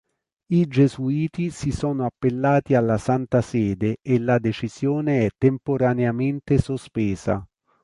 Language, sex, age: Italian, male, 40-49